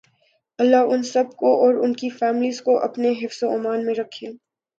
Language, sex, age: Urdu, female, 19-29